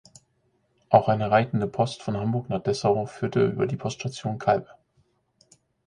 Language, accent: German, Deutschland Deutsch